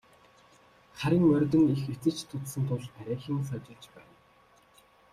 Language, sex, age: Mongolian, male, 19-29